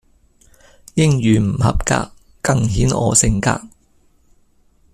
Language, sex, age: Cantonese, male, 50-59